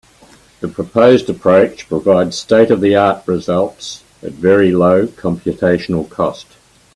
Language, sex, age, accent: English, male, 80-89, Australian English